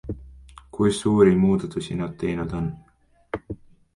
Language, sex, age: Estonian, male, 19-29